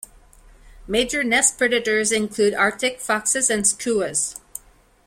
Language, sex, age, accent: English, female, 40-49, Canadian English